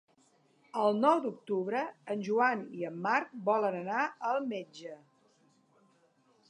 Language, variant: Catalan, Central